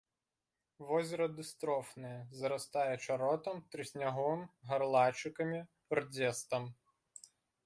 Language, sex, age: Belarusian, male, 19-29